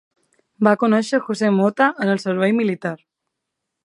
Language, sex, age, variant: Catalan, female, 19-29, Balear